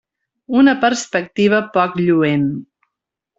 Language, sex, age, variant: Catalan, female, 40-49, Central